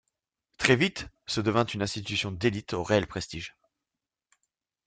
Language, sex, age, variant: French, male, 19-29, Français de métropole